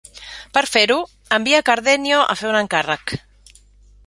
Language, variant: Catalan, Central